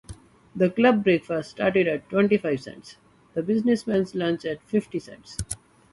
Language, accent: English, India and South Asia (India, Pakistan, Sri Lanka)